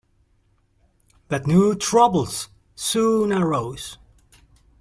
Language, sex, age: English, male, 60-69